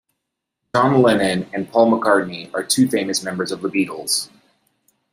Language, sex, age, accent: English, male, 19-29, United States English